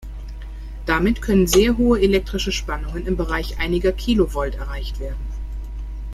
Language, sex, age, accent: German, female, 30-39, Deutschland Deutsch